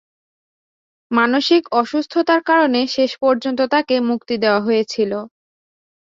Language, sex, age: Bengali, female, 19-29